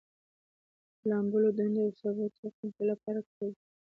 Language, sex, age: Pashto, female, 19-29